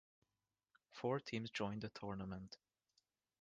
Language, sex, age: English, male, 19-29